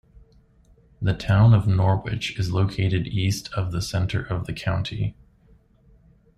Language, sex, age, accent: English, male, 19-29, United States English